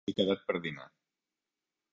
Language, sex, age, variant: Catalan, male, 40-49, Central